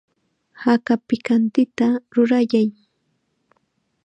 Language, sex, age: Chiquián Ancash Quechua, female, 19-29